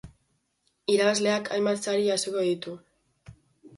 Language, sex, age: Basque, female, under 19